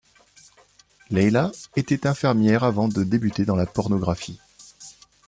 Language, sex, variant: French, male, Français de métropole